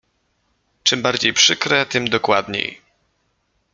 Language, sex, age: Polish, male, 19-29